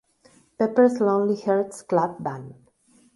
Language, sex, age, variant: Catalan, female, 40-49, Central